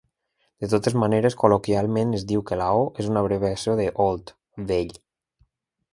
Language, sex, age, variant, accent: Catalan, male, 19-29, Valencià meridional, valencià